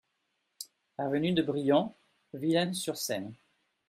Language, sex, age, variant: French, male, 40-49, Français de métropole